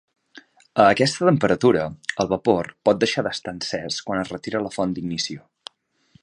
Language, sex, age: Catalan, male, 19-29